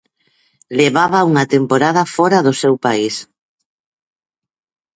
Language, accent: Galician, Normativo (estándar)